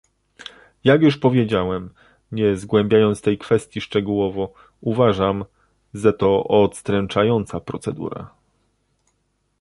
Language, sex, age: Polish, male, 30-39